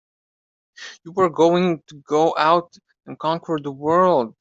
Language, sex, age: English, male, 19-29